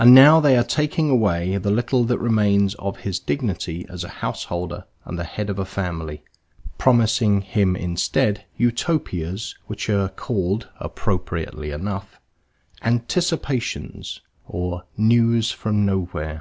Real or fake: real